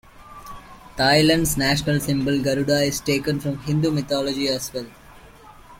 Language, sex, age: English, male, under 19